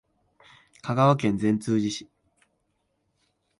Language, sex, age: Japanese, male, 19-29